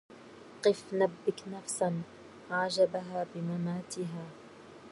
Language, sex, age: Arabic, female, 19-29